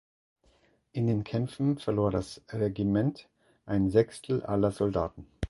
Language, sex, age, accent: German, male, 40-49, Deutschland Deutsch